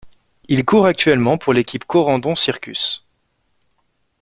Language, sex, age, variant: French, male, 30-39, Français de métropole